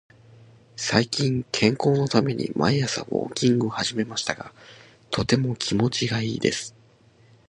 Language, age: Japanese, 19-29